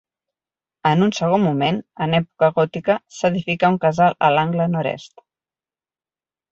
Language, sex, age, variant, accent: Catalan, female, 40-49, Central, tarragoní